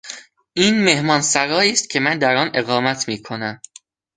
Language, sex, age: Persian, male, under 19